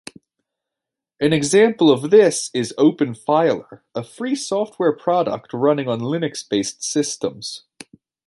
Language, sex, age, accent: English, male, 19-29, United States English